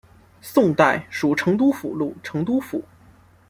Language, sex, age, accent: Chinese, male, 19-29, 出生地：辽宁省